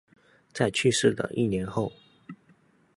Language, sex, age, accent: Chinese, male, 19-29, 出生地：福建省